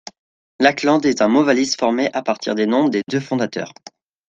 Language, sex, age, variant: French, male, under 19, Français de métropole